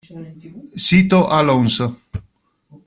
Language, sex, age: Italian, male, 50-59